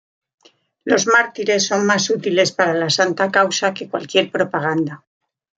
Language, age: Spanish, 60-69